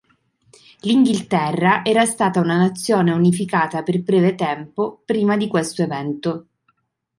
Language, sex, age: Italian, female, 30-39